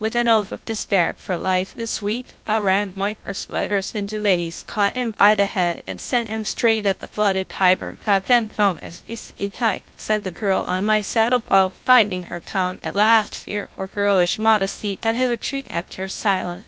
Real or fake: fake